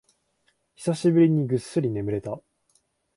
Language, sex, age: Japanese, male, 19-29